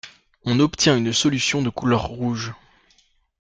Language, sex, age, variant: French, male, 19-29, Français de métropole